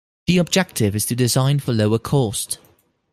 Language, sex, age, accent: English, male, 19-29, United States English